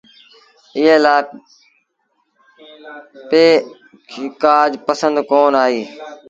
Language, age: Sindhi Bhil, under 19